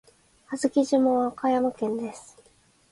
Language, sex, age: Japanese, female, 19-29